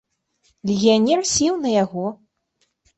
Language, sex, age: Belarusian, female, 19-29